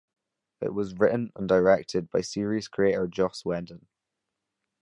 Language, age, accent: English, under 19, Scottish English